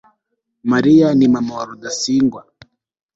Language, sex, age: Kinyarwanda, male, 19-29